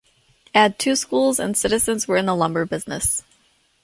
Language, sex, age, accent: English, female, 19-29, United States English